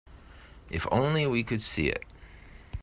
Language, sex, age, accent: English, male, 60-69, United States English